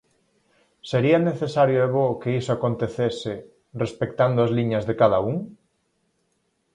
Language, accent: Galician, Normativo (estándar)